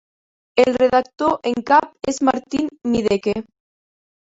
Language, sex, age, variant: Catalan, female, under 19, Nord-Occidental